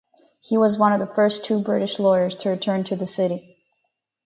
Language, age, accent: English, 19-29, Canadian English